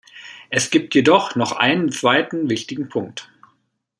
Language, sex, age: German, male, 40-49